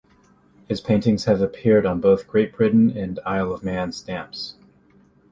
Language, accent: English, United States English